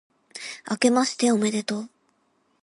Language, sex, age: Japanese, female, 19-29